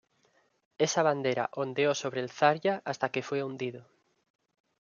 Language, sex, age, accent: Spanish, male, 19-29, España: Norte peninsular (Asturias, Castilla y León, Cantabria, País Vasco, Navarra, Aragón, La Rioja, Guadalajara, Cuenca)